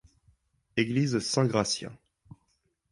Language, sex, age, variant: French, male, 19-29, Français de métropole